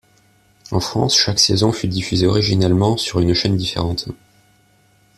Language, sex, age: French, male, 19-29